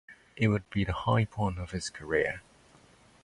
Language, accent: English, Hong Kong English